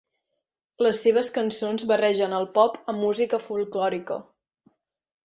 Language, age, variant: Catalan, 19-29, Central